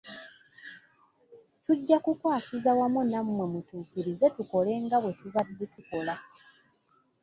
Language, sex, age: Ganda, female, 19-29